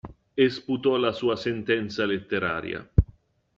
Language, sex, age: Italian, male, 50-59